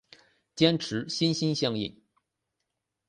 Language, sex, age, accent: Chinese, male, 19-29, 出生地：山东省